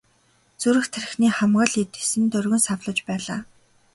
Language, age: Mongolian, 19-29